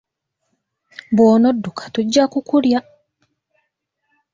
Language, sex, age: Ganda, female, 19-29